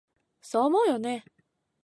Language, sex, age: Japanese, female, 19-29